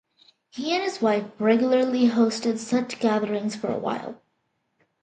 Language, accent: English, United States English